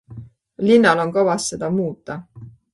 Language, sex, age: Estonian, female, 30-39